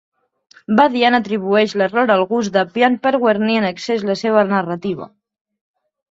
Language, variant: Catalan, Central